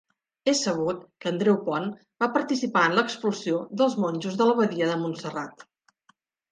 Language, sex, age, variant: Catalan, female, 50-59, Nord-Occidental